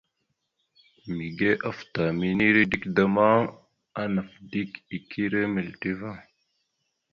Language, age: Mada (Cameroon), 19-29